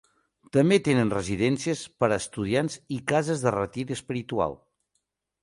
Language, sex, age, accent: Catalan, male, 50-59, Girona